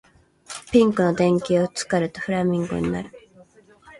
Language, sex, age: Japanese, female, 19-29